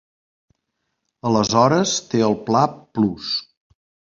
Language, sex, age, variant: Catalan, male, 50-59, Central